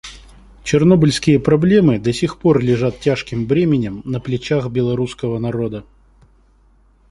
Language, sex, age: Russian, male, 19-29